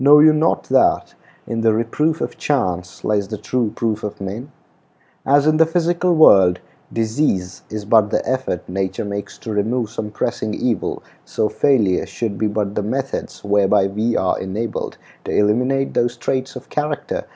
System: none